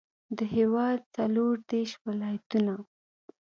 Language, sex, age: Pashto, female, 19-29